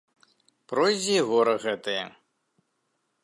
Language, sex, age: Belarusian, male, 40-49